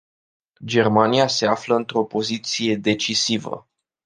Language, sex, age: Romanian, male, 19-29